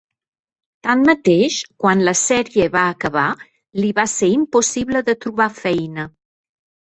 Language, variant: Catalan, Septentrional